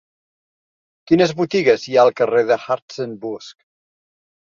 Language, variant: Catalan, Central